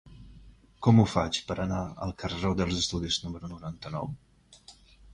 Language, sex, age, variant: Catalan, male, 50-59, Central